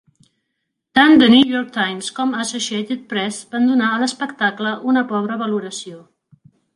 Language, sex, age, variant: Catalan, female, 40-49, Central